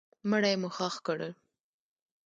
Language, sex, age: Pashto, female, 19-29